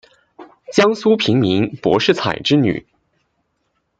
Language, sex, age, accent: Chinese, male, 19-29, 出生地：山东省